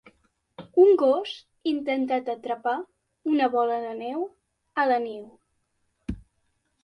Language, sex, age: Catalan, female, under 19